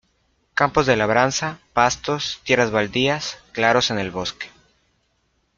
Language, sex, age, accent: Spanish, male, 30-39, México